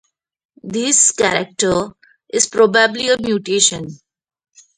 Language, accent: English, India and South Asia (India, Pakistan, Sri Lanka)